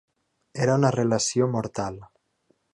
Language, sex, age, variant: Catalan, male, 19-29, Nord-Occidental